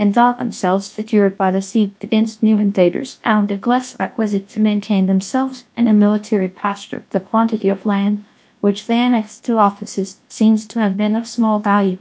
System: TTS, GlowTTS